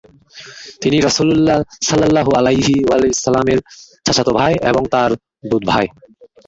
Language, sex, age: Bengali, male, 19-29